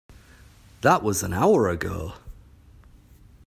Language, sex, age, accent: English, male, 40-49, England English